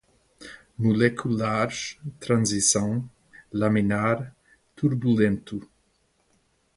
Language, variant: Portuguese, Portuguese (Portugal)